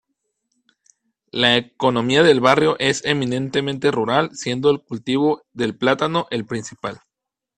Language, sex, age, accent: Spanish, male, 30-39, México